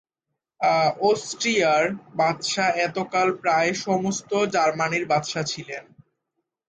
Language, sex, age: Bengali, male, 19-29